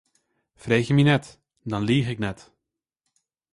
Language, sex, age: Western Frisian, male, 19-29